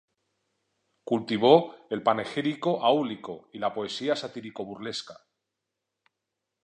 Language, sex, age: Spanish, male, 40-49